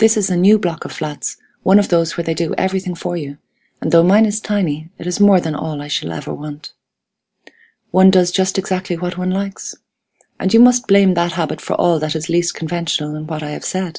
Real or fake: real